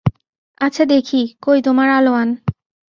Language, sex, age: Bengali, female, 19-29